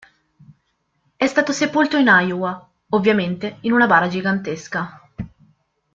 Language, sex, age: Italian, female, under 19